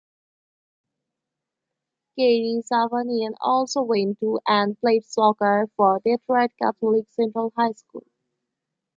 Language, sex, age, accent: English, female, 19-29, India and South Asia (India, Pakistan, Sri Lanka)